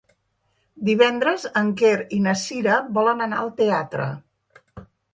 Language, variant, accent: Catalan, Central, central